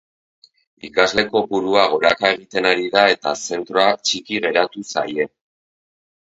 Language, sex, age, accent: Basque, male, 50-59, Erdialdekoa edo Nafarra (Gipuzkoa, Nafarroa)